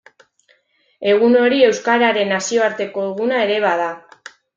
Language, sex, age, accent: Basque, female, 19-29, Mendebalekoa (Araba, Bizkaia, Gipuzkoako mendebaleko herri batzuk)